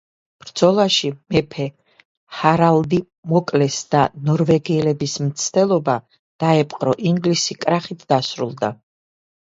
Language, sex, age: Georgian, female, 40-49